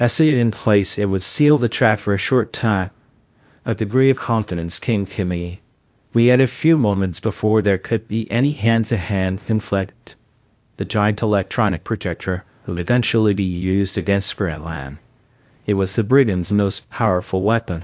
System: TTS, VITS